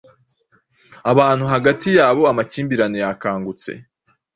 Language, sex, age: Kinyarwanda, male, 19-29